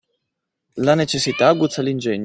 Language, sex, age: Italian, male, 30-39